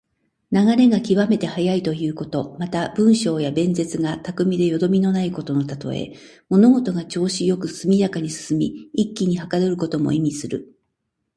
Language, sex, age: Japanese, female, 60-69